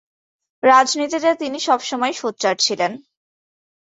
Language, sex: Bengali, female